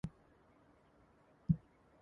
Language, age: English, under 19